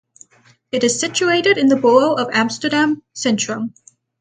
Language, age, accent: English, under 19, United States English